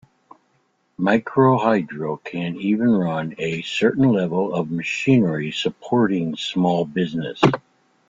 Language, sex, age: English, male, 60-69